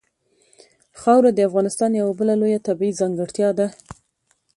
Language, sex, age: Pashto, female, 19-29